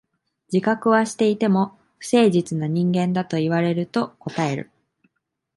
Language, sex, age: Japanese, female, 19-29